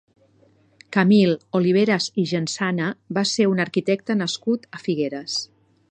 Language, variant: Catalan, Nord-Occidental